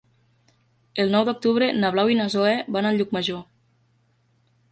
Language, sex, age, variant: Catalan, female, 19-29, Nord-Occidental